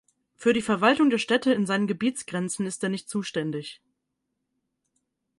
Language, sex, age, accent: German, female, 19-29, Deutschland Deutsch